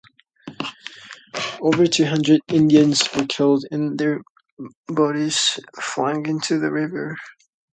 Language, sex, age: English, male, under 19